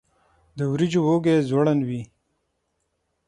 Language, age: Pashto, 40-49